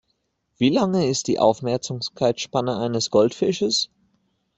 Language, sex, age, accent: German, male, 19-29, Deutschland Deutsch